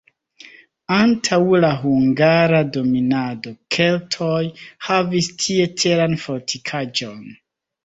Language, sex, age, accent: Esperanto, male, 30-39, Internacia